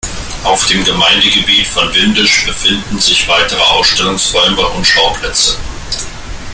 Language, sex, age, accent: German, male, 40-49, Deutschland Deutsch